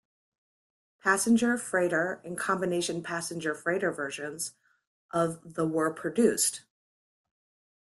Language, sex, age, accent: English, female, 30-39, United States English